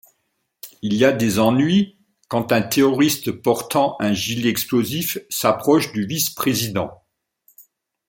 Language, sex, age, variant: French, male, 50-59, Français de métropole